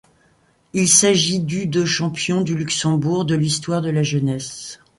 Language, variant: French, Français de métropole